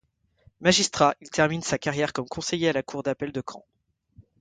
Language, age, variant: French, 30-39, Français de métropole